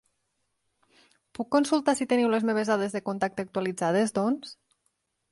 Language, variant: Catalan, Nord-Occidental